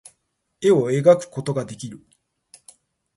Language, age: Japanese, 40-49